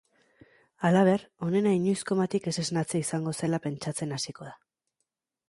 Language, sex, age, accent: Basque, female, 30-39, Erdialdekoa edo Nafarra (Gipuzkoa, Nafarroa)